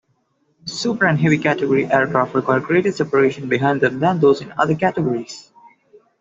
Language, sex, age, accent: English, male, 19-29, India and South Asia (India, Pakistan, Sri Lanka)